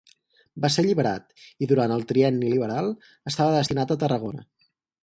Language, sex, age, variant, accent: Catalan, male, 19-29, Central, central